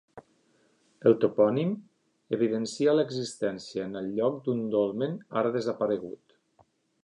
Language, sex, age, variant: Catalan, male, 40-49, Nord-Occidental